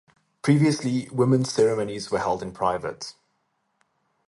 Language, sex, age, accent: English, male, 30-39, Southern African (South Africa, Zimbabwe, Namibia)